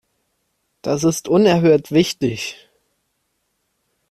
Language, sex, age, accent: German, male, under 19, Deutschland Deutsch